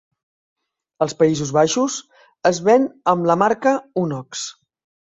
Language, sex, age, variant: Catalan, male, 40-49, Central